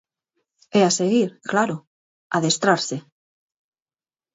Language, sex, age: Galician, female, 40-49